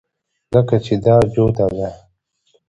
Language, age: Pashto, 19-29